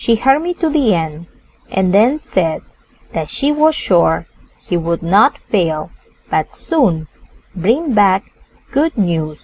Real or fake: real